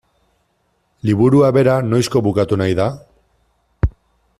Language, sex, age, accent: Basque, male, 19-29, Mendebalekoa (Araba, Bizkaia, Gipuzkoako mendebaleko herri batzuk)